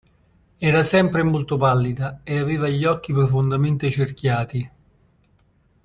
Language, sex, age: Italian, male, 50-59